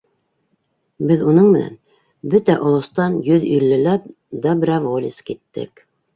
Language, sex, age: Bashkir, female, 30-39